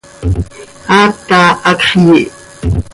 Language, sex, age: Seri, female, 40-49